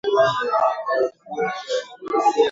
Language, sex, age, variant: Swahili, female, 19-29, Kiswahili cha Bara ya Kenya